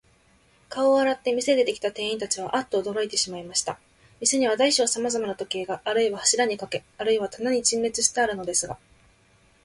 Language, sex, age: Japanese, female, 19-29